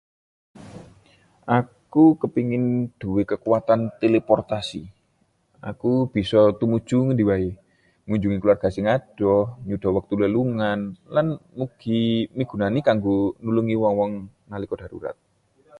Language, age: Javanese, 30-39